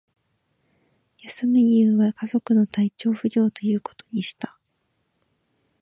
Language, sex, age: Japanese, female, 19-29